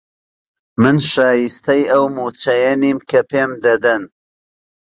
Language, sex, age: Central Kurdish, male, 30-39